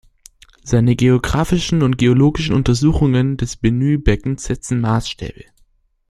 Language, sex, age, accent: German, male, under 19, Deutschland Deutsch